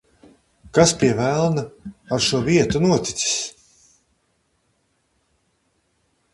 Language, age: Latvian, 50-59